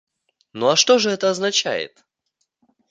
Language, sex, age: Russian, male, 19-29